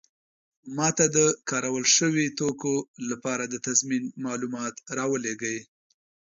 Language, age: Pashto, 50-59